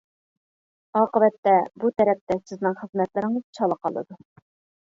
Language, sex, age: Uyghur, female, 30-39